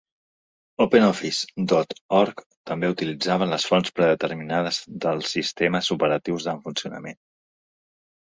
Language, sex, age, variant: Catalan, male, 40-49, Central